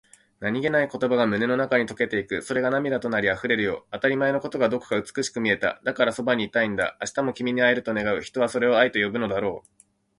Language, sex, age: Japanese, male, 30-39